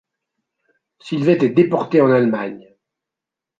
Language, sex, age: French, male, 60-69